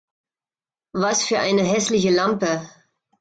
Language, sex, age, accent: German, female, 40-49, Deutschland Deutsch